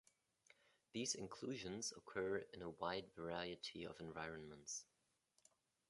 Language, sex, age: English, male, 30-39